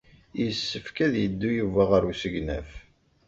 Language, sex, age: Kabyle, male, 30-39